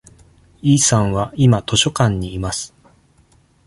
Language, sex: Japanese, male